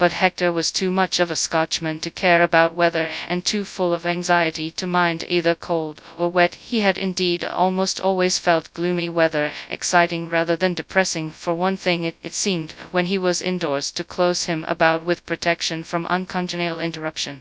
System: TTS, FastPitch